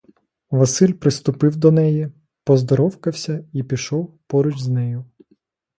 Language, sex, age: Ukrainian, male, 30-39